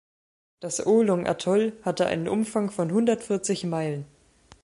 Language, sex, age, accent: German, male, under 19, Deutschland Deutsch